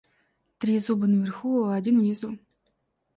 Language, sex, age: Russian, female, 19-29